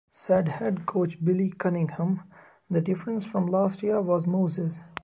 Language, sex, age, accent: English, male, 19-29, India and South Asia (India, Pakistan, Sri Lanka)